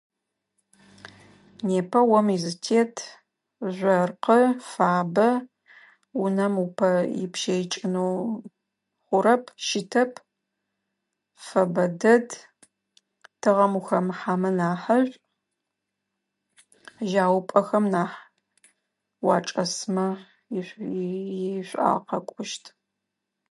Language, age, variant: Adyghe, 40-49, Адыгабзэ (Кирил, пстэумэ зэдыряе)